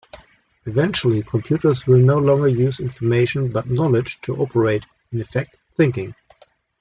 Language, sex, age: English, male, 40-49